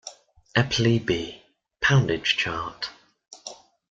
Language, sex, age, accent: English, male, under 19, England English